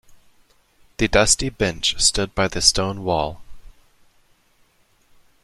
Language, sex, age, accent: English, male, 19-29, United States English